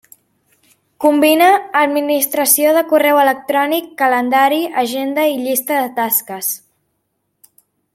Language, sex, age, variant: Catalan, female, under 19, Central